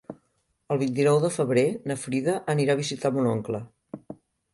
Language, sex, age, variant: Catalan, female, 50-59, Central